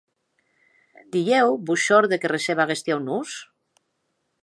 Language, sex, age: Occitan, female, 50-59